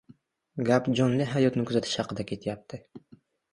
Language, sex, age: Uzbek, male, under 19